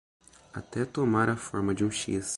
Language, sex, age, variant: Portuguese, male, 19-29, Portuguese (Brasil)